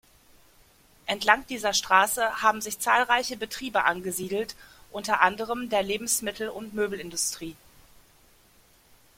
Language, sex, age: German, female, 40-49